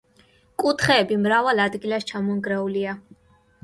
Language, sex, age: Georgian, female, 19-29